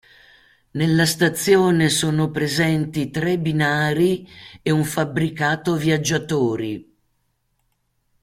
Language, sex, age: Italian, female, 60-69